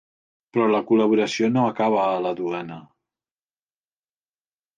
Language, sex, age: Catalan, male, 60-69